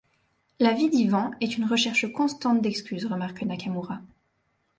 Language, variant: French, Français de métropole